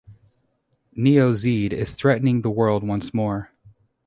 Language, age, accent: English, 30-39, United States English